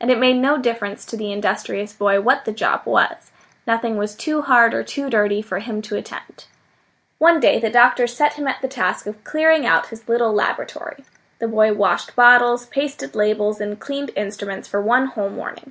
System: none